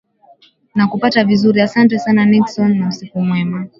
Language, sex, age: Swahili, female, 19-29